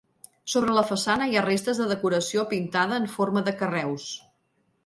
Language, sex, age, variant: Catalan, female, 40-49, Central